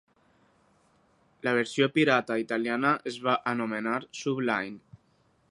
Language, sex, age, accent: Catalan, male, 19-29, valencià